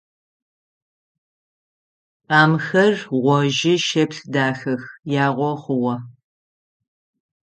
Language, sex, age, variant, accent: Adyghe, female, 50-59, Адыгабзэ (Кирил, пстэумэ зэдыряе), Кıэмгуй (Çemguy)